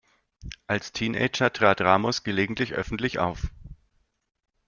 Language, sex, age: German, male, 30-39